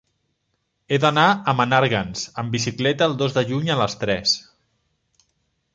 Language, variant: Catalan, Central